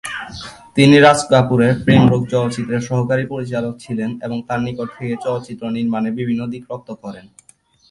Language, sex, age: Bengali, male, 19-29